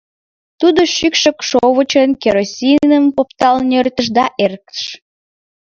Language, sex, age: Mari, female, 19-29